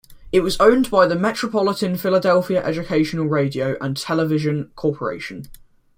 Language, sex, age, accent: English, male, under 19, England English